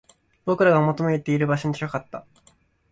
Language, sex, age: Japanese, male, 19-29